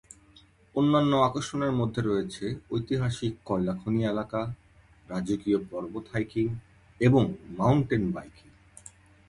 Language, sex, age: Bengali, male, 19-29